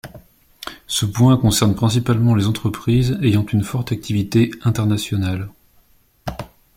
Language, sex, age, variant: French, male, 19-29, Français de métropole